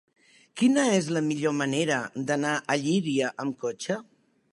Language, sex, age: Catalan, female, 60-69